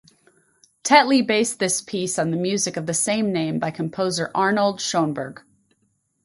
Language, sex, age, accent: English, female, 40-49, United States English